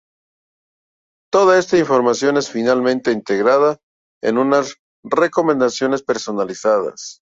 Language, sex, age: Spanish, male, 50-59